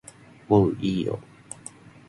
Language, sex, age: Japanese, male, 19-29